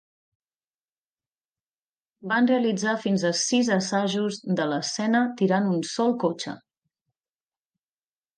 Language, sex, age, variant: Catalan, female, 30-39, Nord-Occidental